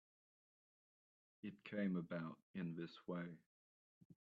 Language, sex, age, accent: English, male, 19-29, Australian English